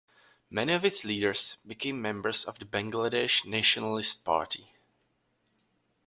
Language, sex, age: English, male, 19-29